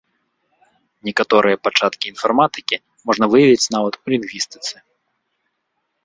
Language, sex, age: Belarusian, male, 19-29